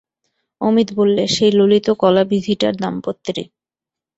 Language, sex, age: Bengali, female, 19-29